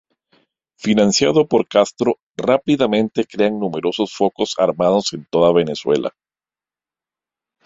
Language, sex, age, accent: Spanish, male, 40-49, América central